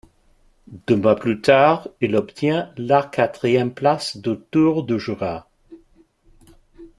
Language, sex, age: French, male, 50-59